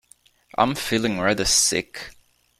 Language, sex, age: English, male, 19-29